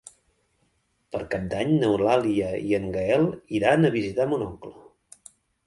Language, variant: Catalan, Central